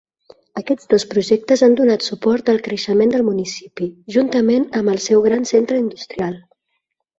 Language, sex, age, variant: Catalan, female, 30-39, Central